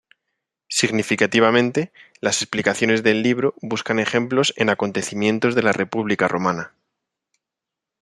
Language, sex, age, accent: Spanish, male, 30-39, España: Centro-Sur peninsular (Madrid, Toledo, Castilla-La Mancha)